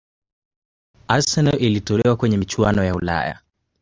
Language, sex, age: Swahili, male, 19-29